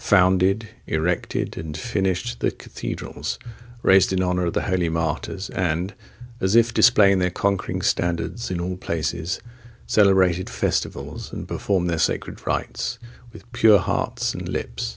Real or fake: real